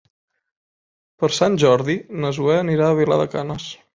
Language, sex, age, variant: Catalan, male, 19-29, Central